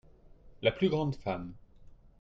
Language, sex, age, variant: French, male, 30-39, Français de métropole